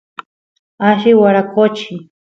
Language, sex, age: Santiago del Estero Quichua, female, 19-29